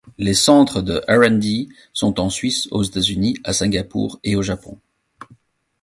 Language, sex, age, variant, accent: French, male, 40-49, Français d'Europe, Français de Belgique